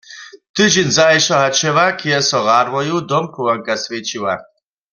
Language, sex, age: Upper Sorbian, male, 40-49